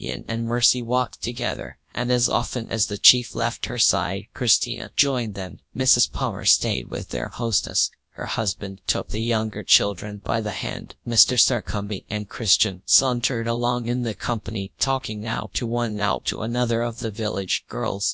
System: TTS, GradTTS